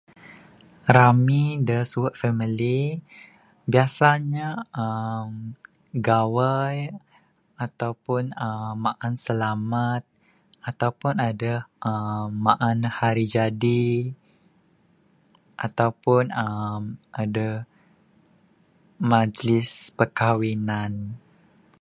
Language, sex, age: Bukar-Sadung Bidayuh, male, 19-29